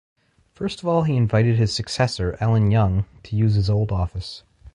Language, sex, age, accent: English, male, 19-29, United States English